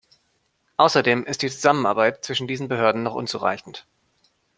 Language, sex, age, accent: German, male, 30-39, Deutschland Deutsch